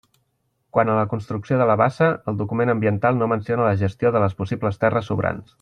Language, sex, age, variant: Catalan, male, 30-39, Central